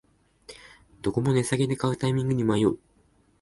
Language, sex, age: Japanese, male, 19-29